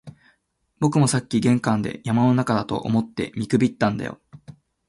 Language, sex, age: Japanese, male, 19-29